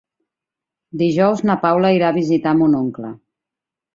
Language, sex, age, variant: Catalan, female, 40-49, Central